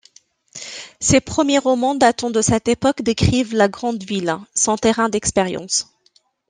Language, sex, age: French, female, 30-39